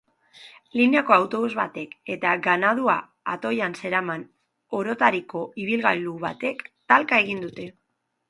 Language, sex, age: Basque, female, 19-29